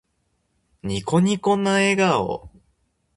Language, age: Japanese, 19-29